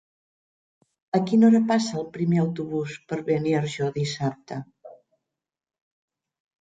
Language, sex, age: Catalan, female, 60-69